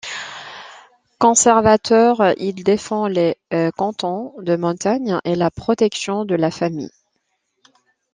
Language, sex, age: French, female, 30-39